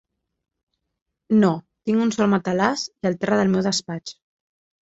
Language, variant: Catalan, Central